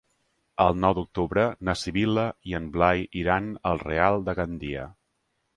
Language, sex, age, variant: Catalan, male, 30-39, Central